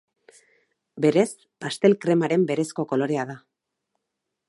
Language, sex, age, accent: Basque, female, 40-49, Erdialdekoa edo Nafarra (Gipuzkoa, Nafarroa)